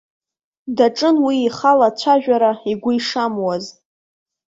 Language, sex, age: Abkhazian, female, 19-29